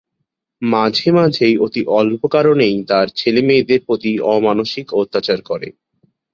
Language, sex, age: Bengali, male, under 19